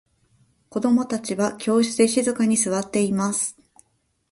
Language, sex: Japanese, female